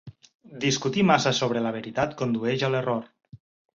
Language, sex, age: Catalan, male, 30-39